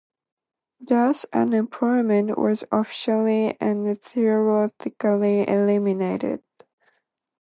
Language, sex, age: English, female, 19-29